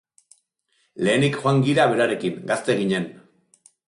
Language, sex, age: Basque, male, 40-49